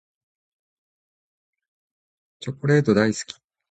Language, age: Japanese, 50-59